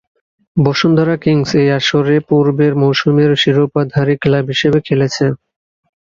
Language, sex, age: Bengali, male, 19-29